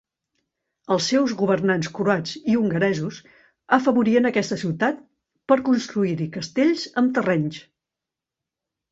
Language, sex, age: Catalan, female, 50-59